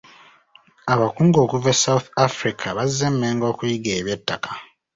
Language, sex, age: Ganda, male, 19-29